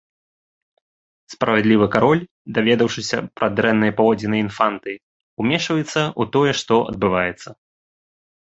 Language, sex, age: Belarusian, male, 19-29